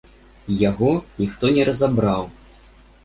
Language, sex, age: Belarusian, male, under 19